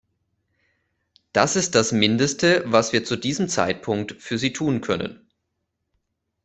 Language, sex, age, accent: German, male, 30-39, Deutschland Deutsch